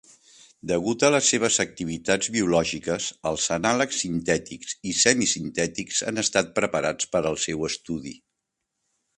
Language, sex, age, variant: Catalan, male, 60-69, Central